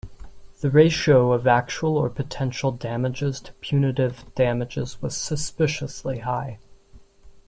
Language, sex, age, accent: English, male, 19-29, United States English